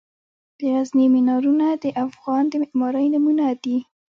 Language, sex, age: Pashto, female, 19-29